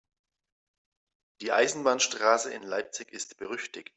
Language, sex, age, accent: German, male, 30-39, Deutschland Deutsch